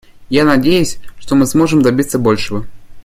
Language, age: Russian, 19-29